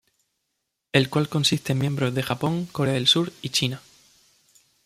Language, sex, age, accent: Spanish, male, 19-29, España: Sur peninsular (Andalucia, Extremadura, Murcia)